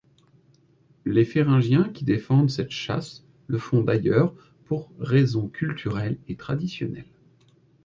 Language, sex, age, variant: French, male, 30-39, Français de métropole